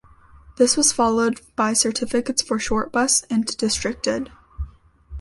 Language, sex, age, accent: English, female, under 19, United States English